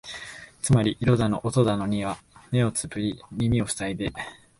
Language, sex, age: Japanese, male, 19-29